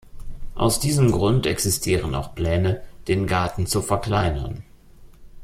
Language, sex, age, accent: German, male, 30-39, Deutschland Deutsch